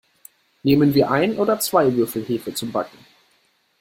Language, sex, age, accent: German, male, under 19, Deutschland Deutsch